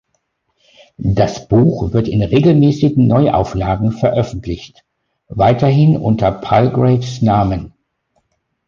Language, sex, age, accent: German, male, 50-59, Deutschland Deutsch